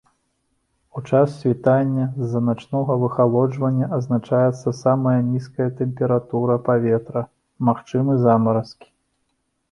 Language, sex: Belarusian, male